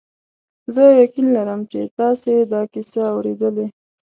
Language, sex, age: Pashto, female, 19-29